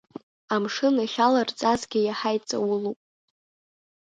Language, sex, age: Abkhazian, female, under 19